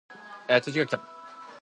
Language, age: Japanese, 19-29